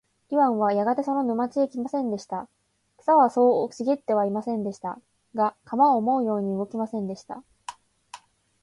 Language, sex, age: Japanese, female, 19-29